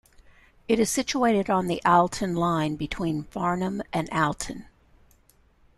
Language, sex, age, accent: English, female, 60-69, United States English